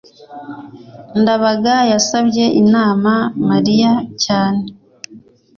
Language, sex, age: Kinyarwanda, female, 19-29